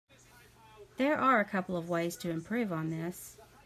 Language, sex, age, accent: English, female, 30-39, United States English